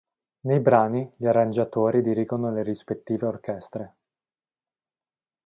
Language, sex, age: Italian, male, 19-29